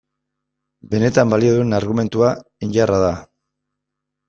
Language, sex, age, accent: Basque, male, 50-59, Mendebalekoa (Araba, Bizkaia, Gipuzkoako mendebaleko herri batzuk)